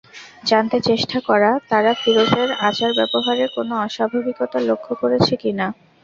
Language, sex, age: Bengali, female, 19-29